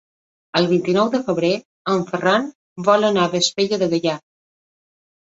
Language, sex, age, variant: Catalan, female, 40-49, Balear